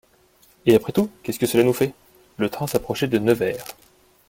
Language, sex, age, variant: French, male, 19-29, Français de métropole